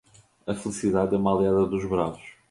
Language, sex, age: Portuguese, male, 40-49